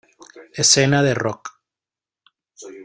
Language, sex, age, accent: Spanish, male, 30-39, Caribe: Cuba, Venezuela, Puerto Rico, República Dominicana, Panamá, Colombia caribeña, México caribeño, Costa del golfo de México